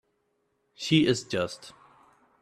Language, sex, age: English, male, 19-29